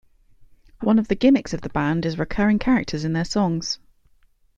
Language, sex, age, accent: English, female, 19-29, England English